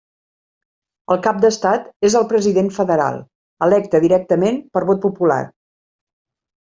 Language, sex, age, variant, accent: Catalan, female, 50-59, Central, central